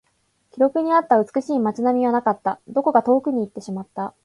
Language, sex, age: Japanese, female, 19-29